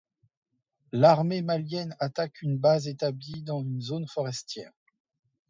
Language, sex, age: French, male, 30-39